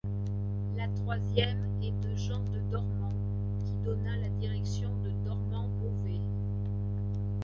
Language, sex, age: French, female, 60-69